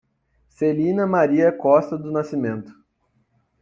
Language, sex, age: Portuguese, male, 19-29